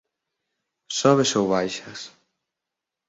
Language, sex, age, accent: Galician, male, 19-29, Central (gheada); Oriental (común en zona oriental); Normativo (estándar)